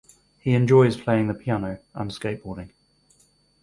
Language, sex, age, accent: English, male, 19-29, England English